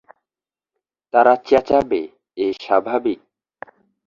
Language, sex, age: Bengali, male, 40-49